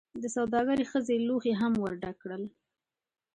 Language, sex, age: Pashto, female, 19-29